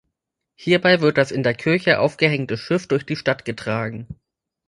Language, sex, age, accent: German, male, 30-39, Deutschland Deutsch